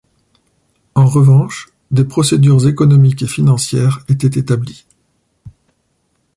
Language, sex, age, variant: French, male, 40-49, Français de métropole